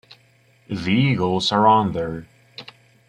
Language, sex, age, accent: English, male, 19-29, United States English